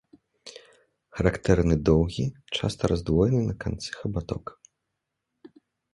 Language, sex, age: Belarusian, male, 30-39